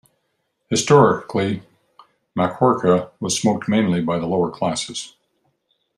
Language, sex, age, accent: English, male, 50-59, Canadian English